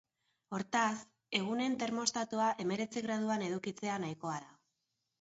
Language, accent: Basque, Erdialdekoa edo Nafarra (Gipuzkoa, Nafarroa)